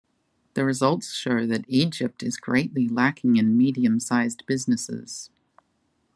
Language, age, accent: English, 30-39, Australian English